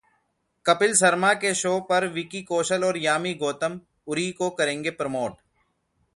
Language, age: Hindi, 30-39